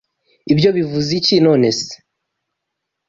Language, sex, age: Kinyarwanda, male, 30-39